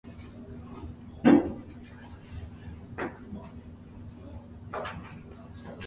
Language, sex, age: English, male, 19-29